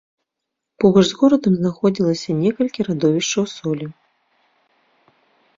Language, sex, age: Belarusian, female, 30-39